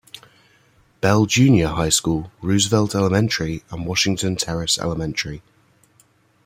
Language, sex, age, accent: English, male, 19-29, England English